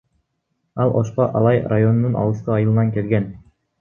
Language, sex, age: Kyrgyz, male, 19-29